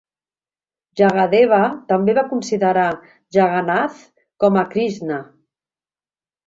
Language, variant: Catalan, Central